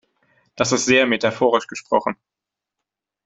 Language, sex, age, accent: German, male, 19-29, Deutschland Deutsch